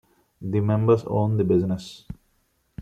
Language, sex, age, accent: English, male, 19-29, India and South Asia (India, Pakistan, Sri Lanka)